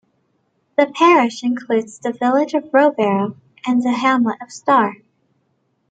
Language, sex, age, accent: English, female, 19-29, United States English